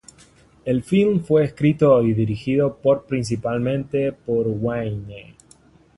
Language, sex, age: Spanish, male, 19-29